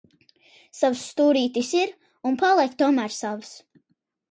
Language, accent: Latvian, Riga